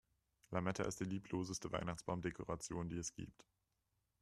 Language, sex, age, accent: German, male, 19-29, Deutschland Deutsch